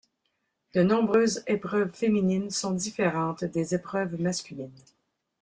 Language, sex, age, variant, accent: French, female, 50-59, Français d'Amérique du Nord, Français du Canada